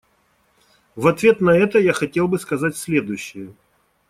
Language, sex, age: Russian, male, 40-49